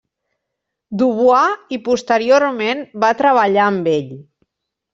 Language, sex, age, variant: Catalan, female, 40-49, Central